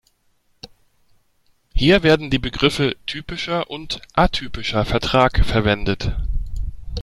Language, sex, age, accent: German, male, 30-39, Deutschland Deutsch